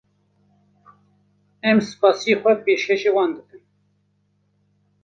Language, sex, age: Kurdish, male, 50-59